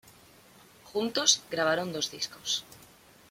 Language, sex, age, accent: Spanish, female, 19-29, España: Norte peninsular (Asturias, Castilla y León, Cantabria, País Vasco, Navarra, Aragón, La Rioja, Guadalajara, Cuenca)